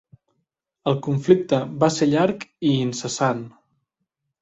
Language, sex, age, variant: Catalan, male, 19-29, Central